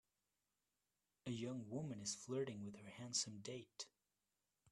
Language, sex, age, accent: English, male, 30-39, United States English